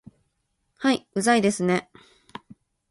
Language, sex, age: Japanese, female, 19-29